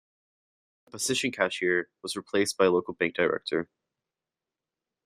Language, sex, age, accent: English, male, under 19, United States English